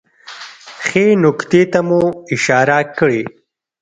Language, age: Pashto, 30-39